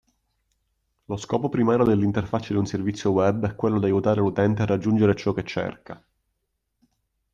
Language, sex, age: Italian, male, 30-39